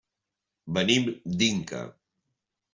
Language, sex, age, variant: Catalan, male, 50-59, Central